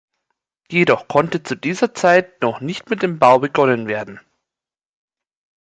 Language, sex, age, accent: German, male, 30-39, Deutschland Deutsch